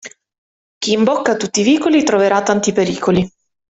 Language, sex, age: Italian, female, 19-29